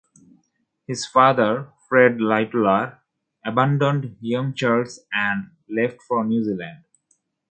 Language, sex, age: English, male, 30-39